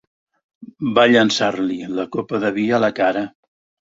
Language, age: Catalan, 70-79